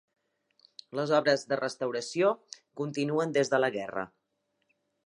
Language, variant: Catalan, Central